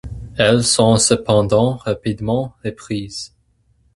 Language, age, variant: French, 19-29, Français de métropole